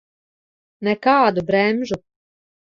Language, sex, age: Latvian, female, 40-49